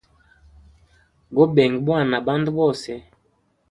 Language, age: Hemba, 19-29